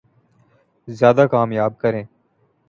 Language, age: Urdu, 19-29